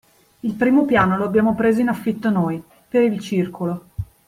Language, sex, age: Italian, female, 30-39